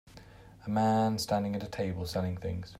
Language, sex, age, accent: English, male, 30-39, England English